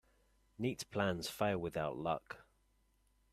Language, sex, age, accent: English, male, 19-29, England English